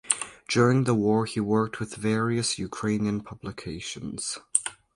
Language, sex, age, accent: English, male, under 19, Canadian English